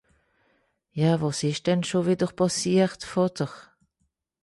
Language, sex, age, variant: Swiss German, female, 50-59, Südniederàlemmànisch (Kolmer, Gawìller, Mìlhüüsa, Àltkìrich, usw.)